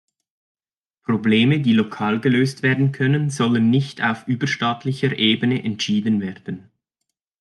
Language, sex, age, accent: German, male, 30-39, Schweizerdeutsch